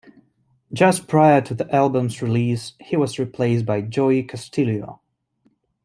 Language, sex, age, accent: English, male, 19-29, England English